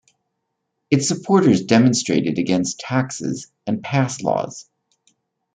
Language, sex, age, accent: English, male, 30-39, United States English